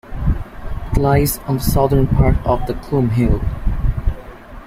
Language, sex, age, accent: English, male, under 19, United States English